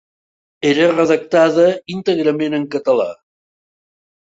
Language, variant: Catalan, Central